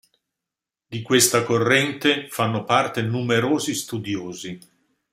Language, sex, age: Italian, male, 60-69